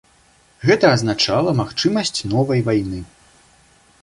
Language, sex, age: Belarusian, male, 30-39